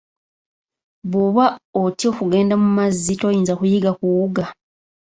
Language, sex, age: Ganda, female, 19-29